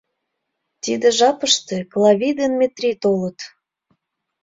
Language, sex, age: Mari, female, 19-29